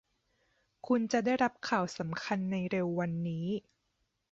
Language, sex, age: Thai, female, 30-39